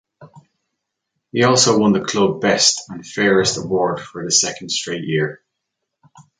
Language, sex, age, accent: English, male, 30-39, Irish English